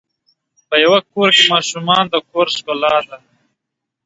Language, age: Pashto, 19-29